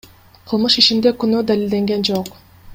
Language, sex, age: Kyrgyz, female, 19-29